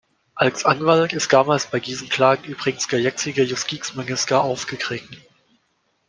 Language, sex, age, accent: German, male, 19-29, Deutschland Deutsch